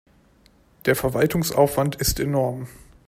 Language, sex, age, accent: German, male, 19-29, Deutschland Deutsch